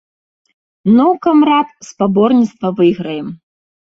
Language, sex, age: Belarusian, female, 19-29